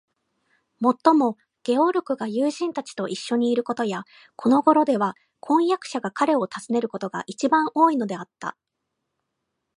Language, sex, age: Japanese, female, 19-29